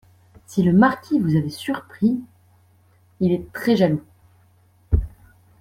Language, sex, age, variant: French, female, 19-29, Français de métropole